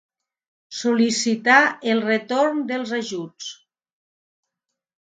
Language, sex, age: Catalan, female, 50-59